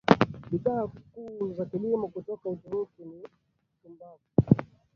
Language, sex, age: Swahili, male, 19-29